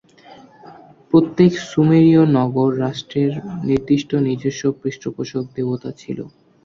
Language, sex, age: Bengali, male, under 19